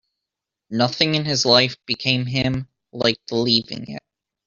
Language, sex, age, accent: English, male, 19-29, United States English